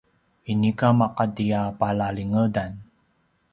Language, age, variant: Paiwan, 30-39, pinayuanan a kinaikacedasan (東排灣語)